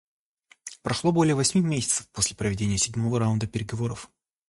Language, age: Russian, 19-29